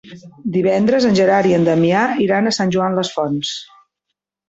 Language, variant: Catalan, Central